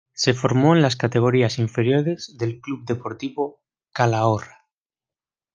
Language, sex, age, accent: Spanish, male, 19-29, España: Centro-Sur peninsular (Madrid, Toledo, Castilla-La Mancha)